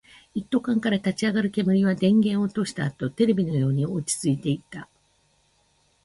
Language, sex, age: Japanese, female, 50-59